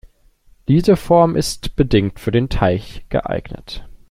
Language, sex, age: German, male, 19-29